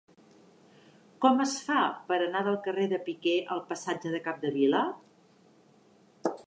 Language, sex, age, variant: Catalan, female, 50-59, Central